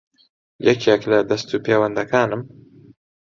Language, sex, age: Central Kurdish, male, 19-29